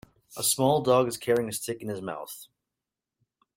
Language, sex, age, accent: English, male, 30-39, United States English